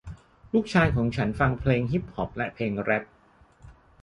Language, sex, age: Thai, male, 40-49